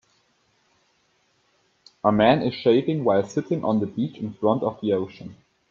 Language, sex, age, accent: English, male, 19-29, United States English